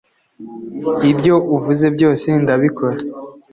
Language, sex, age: Kinyarwanda, male, 19-29